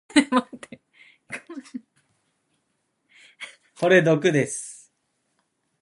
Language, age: Japanese, 19-29